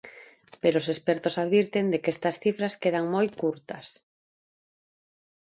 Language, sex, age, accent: Galician, female, 40-49, Normativo (estándar)